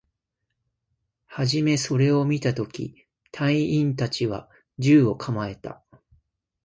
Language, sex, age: Japanese, male, 30-39